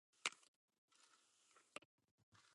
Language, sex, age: Min Nan Chinese, female, 19-29